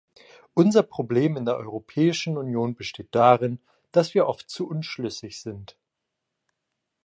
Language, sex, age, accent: German, male, 19-29, Deutschland Deutsch